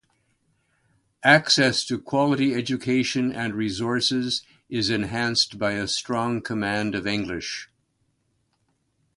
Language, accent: English, Canadian English